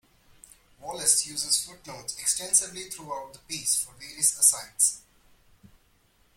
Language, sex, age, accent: English, male, 19-29, India and South Asia (India, Pakistan, Sri Lanka)